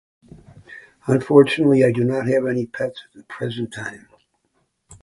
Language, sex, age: English, male, 70-79